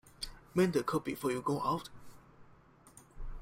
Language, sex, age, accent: English, male, 19-29, Malaysian English